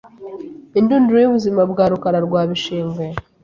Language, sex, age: Kinyarwanda, female, 30-39